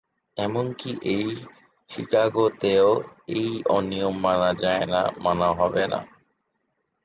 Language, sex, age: Bengali, male, 19-29